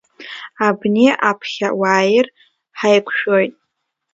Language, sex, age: Abkhazian, female, under 19